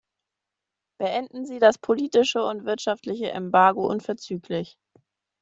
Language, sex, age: German, female, 19-29